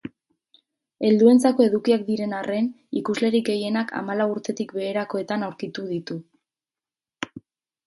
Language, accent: Basque, Erdialdekoa edo Nafarra (Gipuzkoa, Nafarroa)